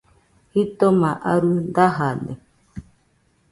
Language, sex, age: Nüpode Huitoto, female, 40-49